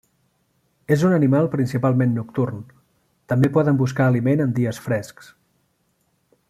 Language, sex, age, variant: Catalan, male, 40-49, Central